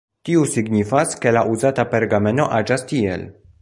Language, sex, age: Esperanto, male, 19-29